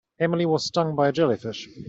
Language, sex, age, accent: English, male, 19-29, England English